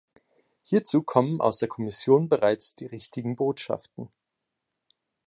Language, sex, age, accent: German, male, 19-29, Deutschland Deutsch